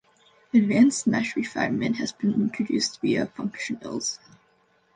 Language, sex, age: English, female, under 19